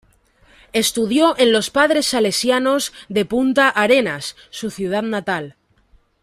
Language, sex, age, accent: Spanish, female, 19-29, España: Centro-Sur peninsular (Madrid, Toledo, Castilla-La Mancha)